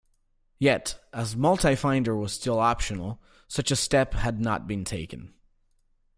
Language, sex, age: English, male, 30-39